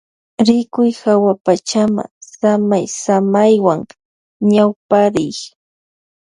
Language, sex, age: Loja Highland Quichua, female, 19-29